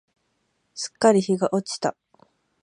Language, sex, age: Japanese, female, 19-29